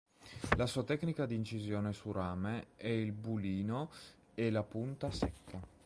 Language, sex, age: Italian, male, 30-39